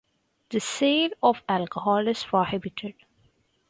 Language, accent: English, India and South Asia (India, Pakistan, Sri Lanka)